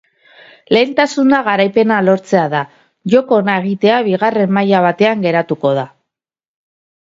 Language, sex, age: Basque, female, 30-39